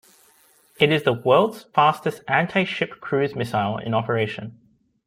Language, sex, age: English, male, 19-29